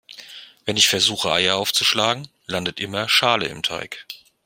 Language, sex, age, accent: German, male, 50-59, Deutschland Deutsch